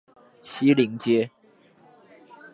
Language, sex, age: Chinese, male, under 19